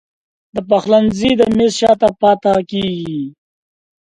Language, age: Pashto, 19-29